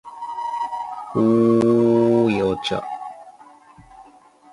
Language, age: Chinese, 19-29